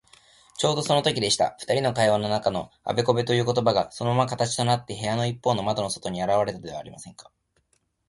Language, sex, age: Japanese, male, 19-29